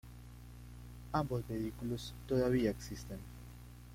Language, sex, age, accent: Spanish, male, 19-29, Andino-Pacífico: Colombia, Perú, Ecuador, oeste de Bolivia y Venezuela andina